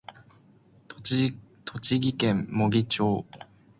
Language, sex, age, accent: Japanese, male, 19-29, 標準語